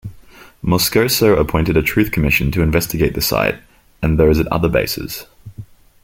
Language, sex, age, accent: English, male, 19-29, Australian English